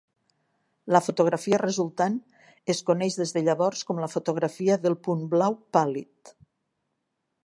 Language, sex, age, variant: Catalan, female, 60-69, Nord-Occidental